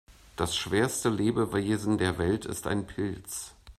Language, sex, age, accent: German, male, 50-59, Deutschland Deutsch